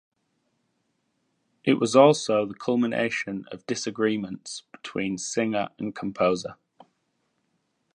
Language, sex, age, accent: English, male, 19-29, England English